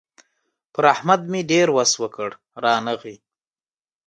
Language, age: Pashto, 19-29